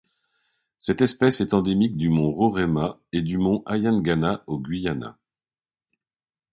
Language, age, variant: French, 50-59, Français de métropole